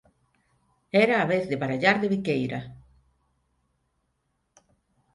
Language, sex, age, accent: Galician, female, 50-59, Neofalante